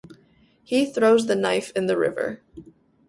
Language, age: English, 19-29